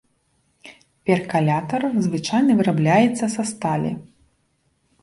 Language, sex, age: Belarusian, female, 30-39